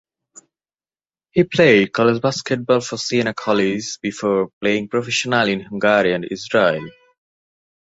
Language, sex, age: English, male, 19-29